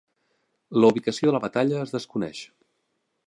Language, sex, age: Catalan, male, 30-39